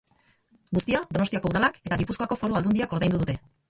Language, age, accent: Basque, 50-59, Erdialdekoa edo Nafarra (Gipuzkoa, Nafarroa)